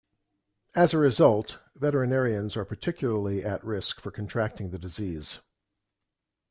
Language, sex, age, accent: English, male, 70-79, United States English